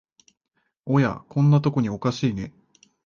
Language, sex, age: Japanese, male, 19-29